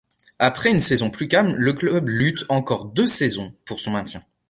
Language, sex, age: French, male, 19-29